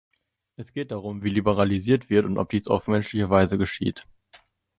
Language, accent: German, Deutschland Deutsch